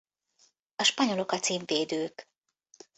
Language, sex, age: Hungarian, female, 50-59